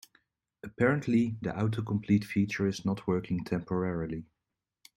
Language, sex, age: English, male, 30-39